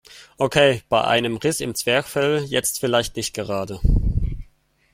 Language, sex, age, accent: German, male, 19-29, Deutschland Deutsch